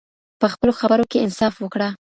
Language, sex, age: Pashto, female, under 19